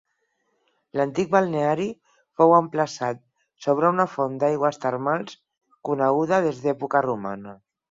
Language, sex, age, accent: Catalan, female, 50-59, Barcelona